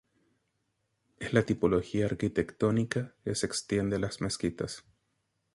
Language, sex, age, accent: Spanish, male, 30-39, Chileno: Chile, Cuyo